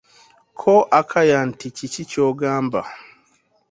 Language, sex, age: Ganda, male, 30-39